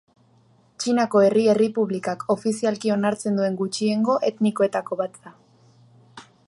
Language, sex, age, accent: Basque, female, under 19, Erdialdekoa edo Nafarra (Gipuzkoa, Nafarroa)